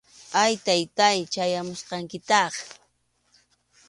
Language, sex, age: Arequipa-La Unión Quechua, female, 30-39